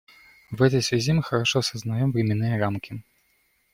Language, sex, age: Russian, male, 19-29